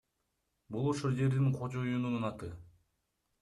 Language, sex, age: Kyrgyz, male, 19-29